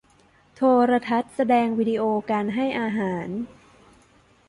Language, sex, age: Thai, female, 19-29